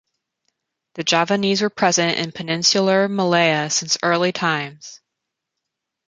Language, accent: English, United States English